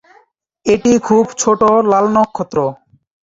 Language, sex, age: Bengali, male, 19-29